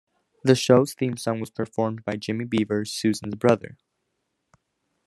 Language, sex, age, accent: English, male, under 19, United States English